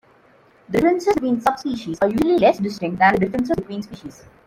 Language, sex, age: English, female, 30-39